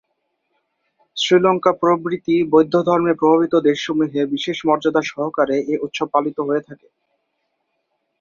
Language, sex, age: Bengali, male, 19-29